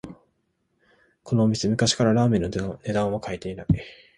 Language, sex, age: Japanese, male, 19-29